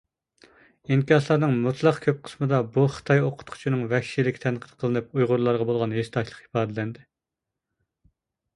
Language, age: Uyghur, 40-49